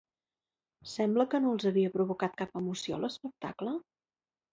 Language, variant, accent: Catalan, Central, central